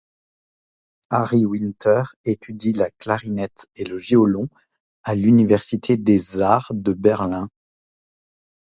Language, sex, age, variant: French, male, 30-39, Français de métropole